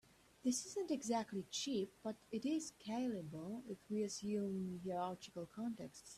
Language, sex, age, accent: English, female, 19-29, England English